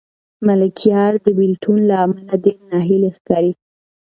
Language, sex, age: Pashto, female, 19-29